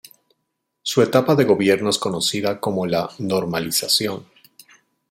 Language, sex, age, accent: Spanish, male, 40-49, Andino-Pacífico: Colombia, Perú, Ecuador, oeste de Bolivia y Venezuela andina